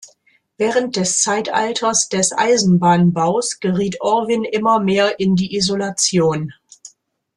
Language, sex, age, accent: German, female, 50-59, Deutschland Deutsch